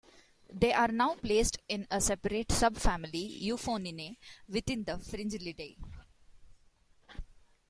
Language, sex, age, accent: English, female, 19-29, India and South Asia (India, Pakistan, Sri Lanka)